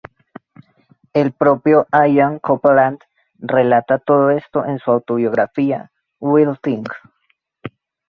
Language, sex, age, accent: Spanish, male, 19-29, Andino-Pacífico: Colombia, Perú, Ecuador, oeste de Bolivia y Venezuela andina